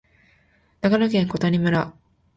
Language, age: Japanese, 19-29